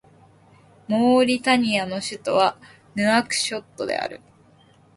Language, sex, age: Japanese, female, under 19